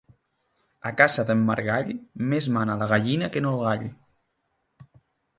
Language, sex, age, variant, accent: Catalan, male, 30-39, Central, central